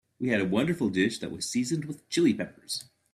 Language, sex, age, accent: English, male, 40-49, United States English